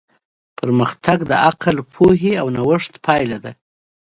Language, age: Pashto, 40-49